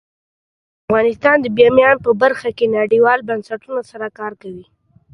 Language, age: Pashto, under 19